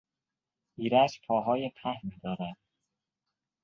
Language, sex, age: Persian, male, 19-29